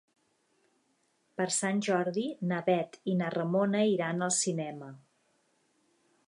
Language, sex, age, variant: Catalan, female, 40-49, Septentrional